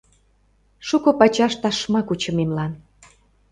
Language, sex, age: Mari, female, 40-49